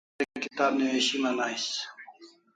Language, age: Kalasha, 40-49